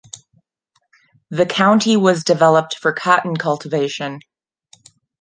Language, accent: English, United States English